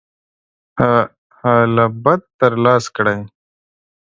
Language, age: Pashto, 30-39